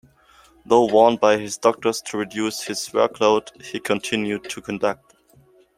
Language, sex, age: English, male, 19-29